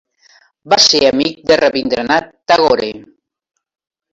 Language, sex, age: Catalan, female, 70-79